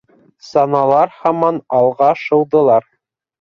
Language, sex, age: Bashkir, male, 30-39